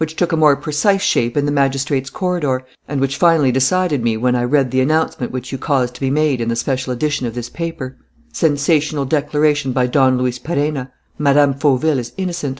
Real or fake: real